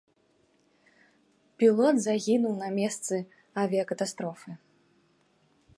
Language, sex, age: Belarusian, female, 19-29